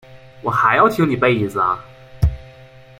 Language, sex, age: Chinese, male, under 19